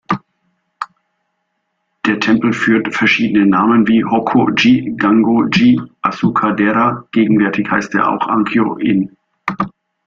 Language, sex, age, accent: German, male, 40-49, Deutschland Deutsch